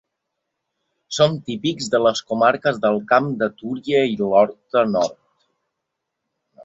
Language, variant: Catalan, Balear